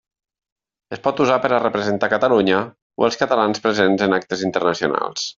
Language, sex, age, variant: Catalan, male, 40-49, Nord-Occidental